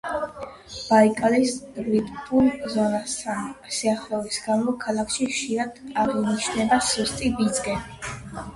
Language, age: Georgian, 19-29